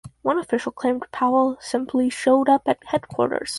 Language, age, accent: English, under 19, Canadian English